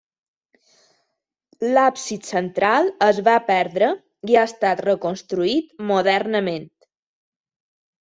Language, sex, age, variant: Catalan, female, 30-39, Balear